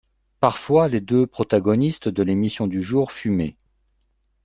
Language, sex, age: French, male, 40-49